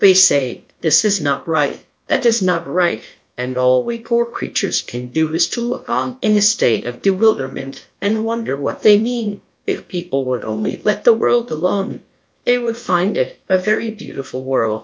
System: TTS, GlowTTS